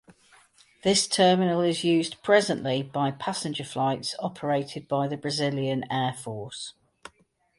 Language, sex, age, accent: English, female, 50-59, England English